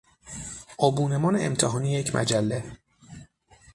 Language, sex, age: Persian, male, 30-39